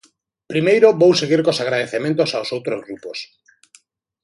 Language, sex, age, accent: Galician, male, 40-49, Normativo (estándar)